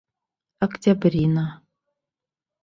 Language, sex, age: Bashkir, female, 30-39